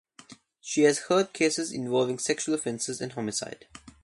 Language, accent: English, Australian English